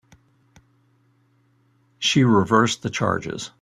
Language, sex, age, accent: English, male, 60-69, United States English